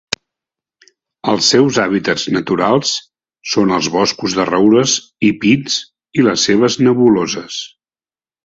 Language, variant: Catalan, Central